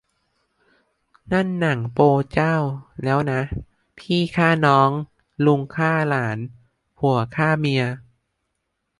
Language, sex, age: Thai, male, under 19